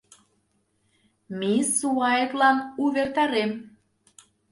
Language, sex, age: Mari, female, 30-39